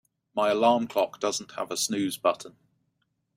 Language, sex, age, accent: English, male, 30-39, England English